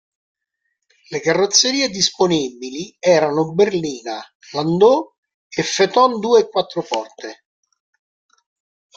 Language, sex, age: Italian, male, 60-69